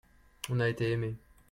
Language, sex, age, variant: French, male, 30-39, Français de métropole